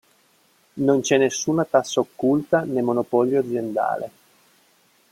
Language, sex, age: Italian, male, 50-59